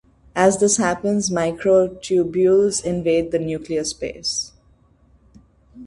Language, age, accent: English, 30-39, India and South Asia (India, Pakistan, Sri Lanka)